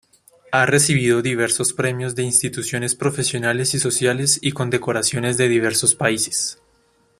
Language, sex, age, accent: Spanish, male, 19-29, América central